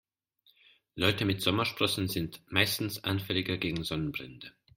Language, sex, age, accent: German, male, 19-29, Österreichisches Deutsch